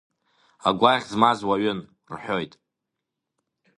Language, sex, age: Abkhazian, male, under 19